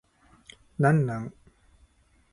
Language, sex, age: Japanese, male, 19-29